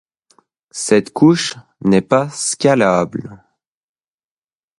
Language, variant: French, Français d'Europe